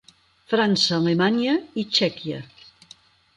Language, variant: Catalan, Central